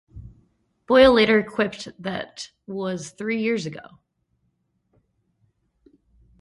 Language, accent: English, United States English